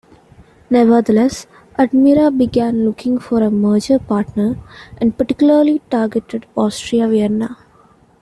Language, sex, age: English, female, 19-29